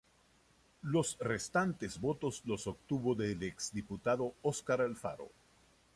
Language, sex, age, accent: Spanish, male, 60-69, Caribe: Cuba, Venezuela, Puerto Rico, República Dominicana, Panamá, Colombia caribeña, México caribeño, Costa del golfo de México